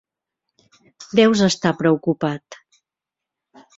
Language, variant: Catalan, Central